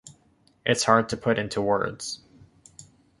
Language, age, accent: English, 19-29, United States English